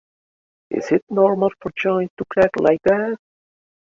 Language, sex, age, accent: English, male, 19-29, United States English